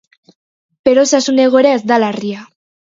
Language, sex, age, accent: Basque, female, under 19, Mendebalekoa (Araba, Bizkaia, Gipuzkoako mendebaleko herri batzuk)